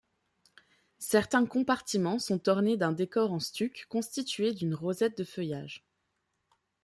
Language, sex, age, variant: French, female, 19-29, Français de métropole